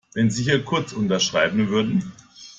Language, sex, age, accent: German, male, 50-59, Deutschland Deutsch